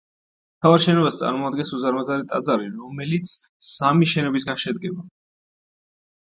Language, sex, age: Georgian, male, 19-29